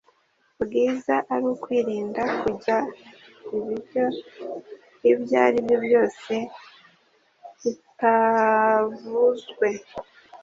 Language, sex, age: Kinyarwanda, female, 30-39